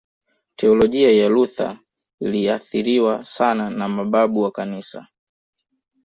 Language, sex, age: Swahili, male, 19-29